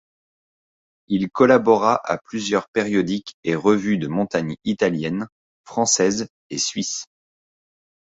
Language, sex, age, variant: French, male, 30-39, Français de métropole